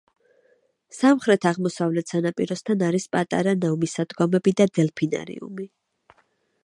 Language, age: Georgian, 30-39